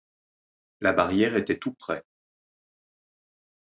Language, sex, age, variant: French, male, 50-59, Français de métropole